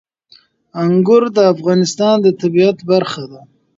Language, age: Pashto, 30-39